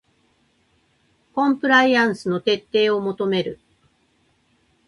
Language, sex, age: Japanese, female, 50-59